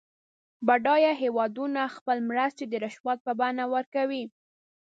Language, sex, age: Pashto, female, 19-29